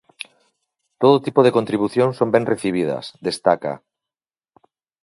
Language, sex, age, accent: Galician, male, 40-49, Oriental (común en zona oriental)